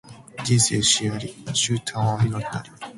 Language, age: Japanese, 19-29